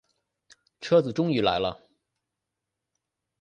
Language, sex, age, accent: Chinese, male, 19-29, 出生地：山东省